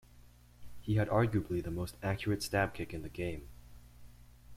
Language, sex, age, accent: English, male, under 19, Canadian English